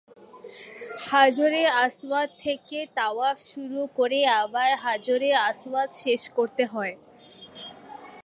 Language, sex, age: Bengali, male, 19-29